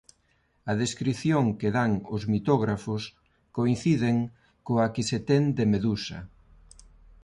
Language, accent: Galician, Neofalante